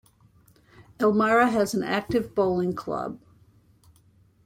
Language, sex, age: English, female, 60-69